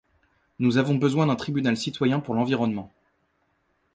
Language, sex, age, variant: French, male, 19-29, Français de métropole